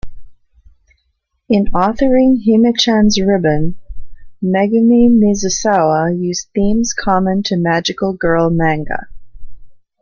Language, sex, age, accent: English, female, 30-39, United States English